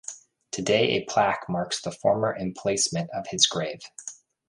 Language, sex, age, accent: English, male, 30-39, United States English